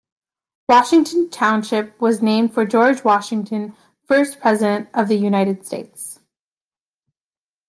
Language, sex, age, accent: English, female, 19-29, Canadian English